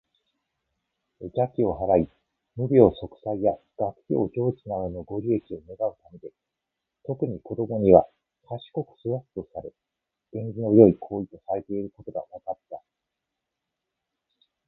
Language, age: Japanese, 50-59